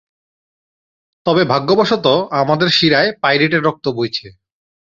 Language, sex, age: Bengali, male, 30-39